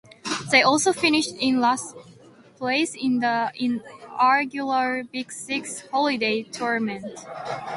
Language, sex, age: English, female, 19-29